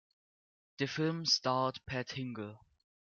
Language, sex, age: English, male, under 19